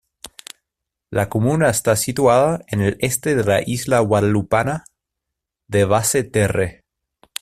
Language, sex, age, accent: Spanish, male, 30-39, Chileno: Chile, Cuyo